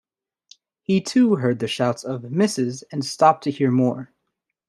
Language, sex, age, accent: English, male, 19-29, United States English